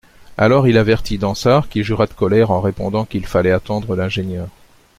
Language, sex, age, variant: French, male, 60-69, Français de métropole